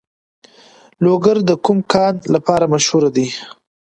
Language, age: Pashto, 19-29